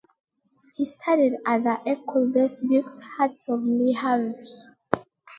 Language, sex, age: English, female, 19-29